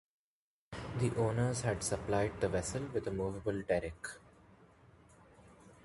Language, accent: English, India and South Asia (India, Pakistan, Sri Lanka)